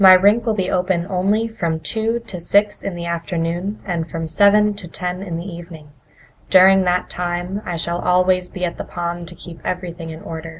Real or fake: real